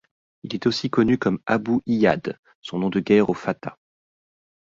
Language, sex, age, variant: French, male, 30-39, Français de métropole